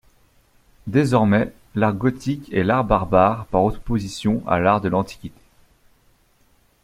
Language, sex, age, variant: French, male, 19-29, Français de métropole